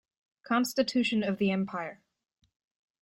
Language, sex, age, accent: English, female, under 19, England English